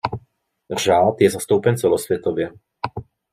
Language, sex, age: Czech, male, 30-39